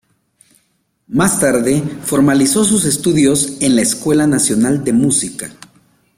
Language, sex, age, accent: Spanish, male, 40-49, América central